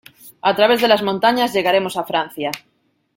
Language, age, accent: Spanish, 30-39, España: Norte peninsular (Asturias, Castilla y León, Cantabria, País Vasco, Navarra, Aragón, La Rioja, Guadalajara, Cuenca)